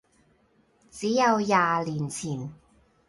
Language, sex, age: Cantonese, male, 30-39